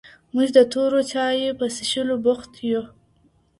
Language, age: Pashto, under 19